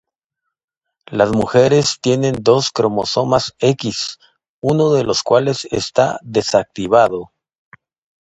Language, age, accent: Spanish, 50-59, América central